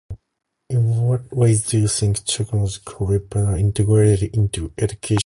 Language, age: English, 19-29